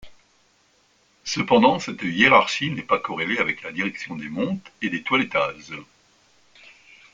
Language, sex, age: French, male, 60-69